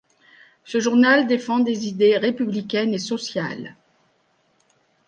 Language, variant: French, Français de métropole